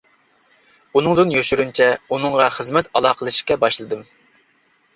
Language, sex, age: Uyghur, male, 40-49